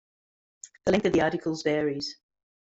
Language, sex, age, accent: English, female, 50-59, Australian English